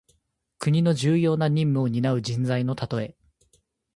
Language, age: Japanese, 19-29